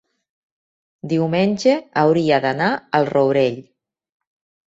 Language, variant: Catalan, Nord-Occidental